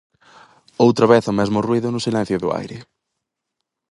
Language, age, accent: Galician, under 19, Central (gheada); Oriental (común en zona oriental)